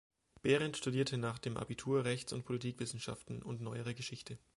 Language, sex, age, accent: German, male, 30-39, Deutschland Deutsch